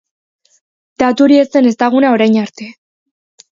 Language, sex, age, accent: Basque, female, under 19, Mendebalekoa (Araba, Bizkaia, Gipuzkoako mendebaleko herri batzuk)